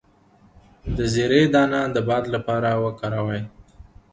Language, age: Pashto, 19-29